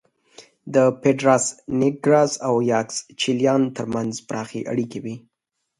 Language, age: Pashto, 19-29